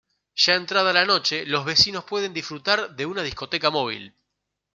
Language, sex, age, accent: Spanish, male, 19-29, Rioplatense: Argentina, Uruguay, este de Bolivia, Paraguay